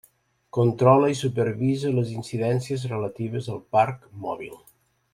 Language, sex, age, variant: Catalan, male, 19-29, Nord-Occidental